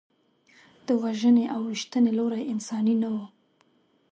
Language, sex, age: Pashto, female, 19-29